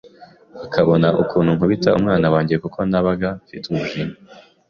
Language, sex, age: Kinyarwanda, male, 19-29